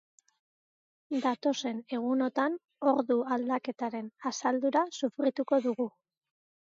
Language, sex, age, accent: Basque, female, 40-49, Mendebalekoa (Araba, Bizkaia, Gipuzkoako mendebaleko herri batzuk)